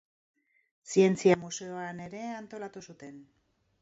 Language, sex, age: Basque, female, 50-59